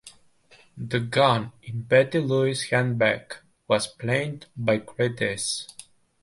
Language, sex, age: English, male, 19-29